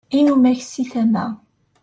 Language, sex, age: Kabyle, female, 40-49